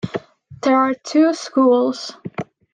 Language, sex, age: English, female, 19-29